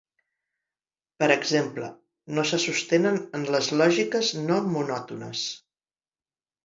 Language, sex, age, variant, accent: Catalan, female, 50-59, Central, central